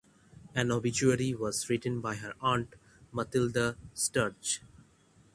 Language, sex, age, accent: English, male, under 19, India and South Asia (India, Pakistan, Sri Lanka)